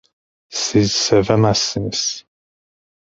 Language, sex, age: Turkish, male, 30-39